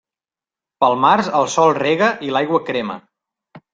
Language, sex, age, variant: Catalan, male, 40-49, Central